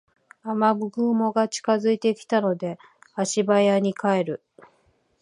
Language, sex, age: Japanese, female, 40-49